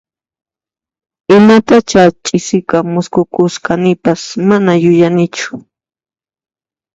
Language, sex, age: Puno Quechua, female, 19-29